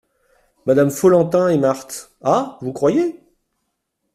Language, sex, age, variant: French, male, 50-59, Français de métropole